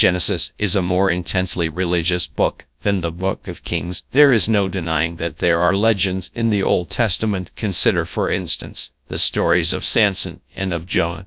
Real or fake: fake